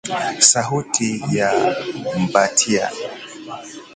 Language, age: Swahili, 19-29